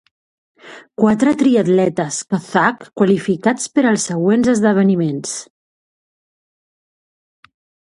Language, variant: Catalan, Central